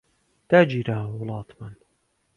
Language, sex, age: Central Kurdish, male, 30-39